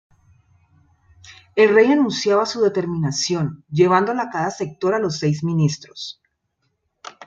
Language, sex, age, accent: Spanish, female, 40-49, Andino-Pacífico: Colombia, Perú, Ecuador, oeste de Bolivia y Venezuela andina